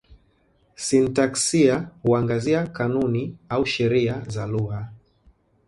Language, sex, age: Swahili, male, 30-39